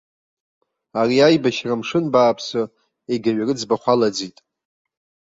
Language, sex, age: Abkhazian, male, 40-49